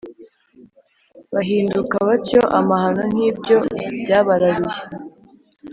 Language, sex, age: Kinyarwanda, female, 19-29